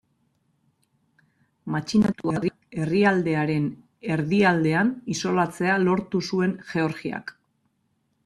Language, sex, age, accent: Basque, female, 40-49, Mendebalekoa (Araba, Bizkaia, Gipuzkoako mendebaleko herri batzuk)